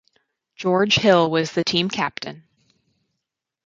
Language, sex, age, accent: English, female, 30-39, United States English